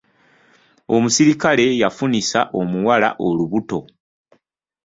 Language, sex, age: Ganda, male, 30-39